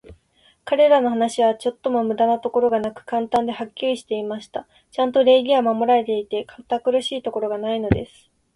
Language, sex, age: Japanese, female, 19-29